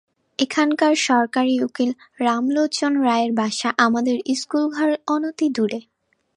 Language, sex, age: Bengali, female, 19-29